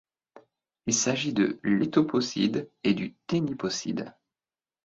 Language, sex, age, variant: French, male, 30-39, Français de métropole